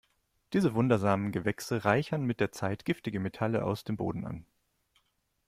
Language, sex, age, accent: German, male, 19-29, Deutschland Deutsch